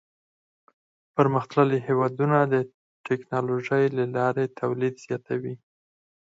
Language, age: Pashto, 30-39